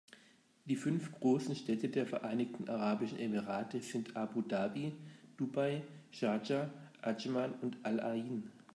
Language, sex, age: German, male, 40-49